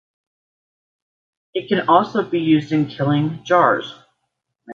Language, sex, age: English, female, 50-59